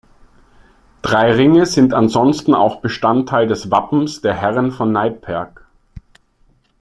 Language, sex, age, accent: German, male, 30-39, Österreichisches Deutsch